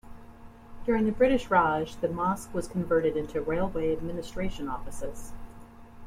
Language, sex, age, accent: English, female, 50-59, United States English